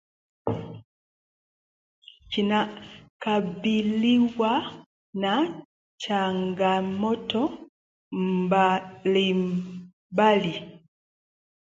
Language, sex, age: English, female, 30-39